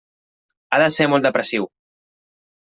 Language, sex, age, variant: Catalan, male, 19-29, Central